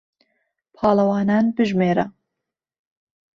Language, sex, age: Central Kurdish, female, 19-29